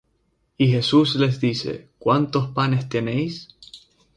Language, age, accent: Spanish, 19-29, España: Islas Canarias